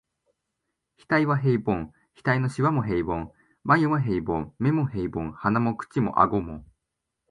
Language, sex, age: Japanese, male, 19-29